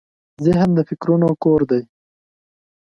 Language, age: Pashto, 19-29